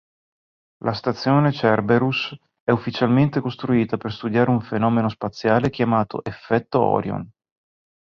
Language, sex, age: Italian, male, 40-49